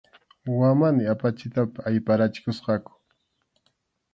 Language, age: Arequipa-La Unión Quechua, 19-29